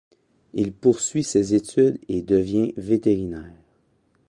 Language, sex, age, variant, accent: French, male, 40-49, Français d'Amérique du Nord, Français du Canada